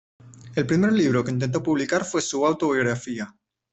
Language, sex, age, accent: Spanish, male, 30-39, Rioplatense: Argentina, Uruguay, este de Bolivia, Paraguay